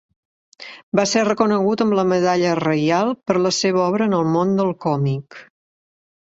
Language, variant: Catalan, Central